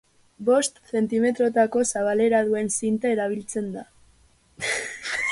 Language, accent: Basque, Erdialdekoa edo Nafarra (Gipuzkoa, Nafarroa)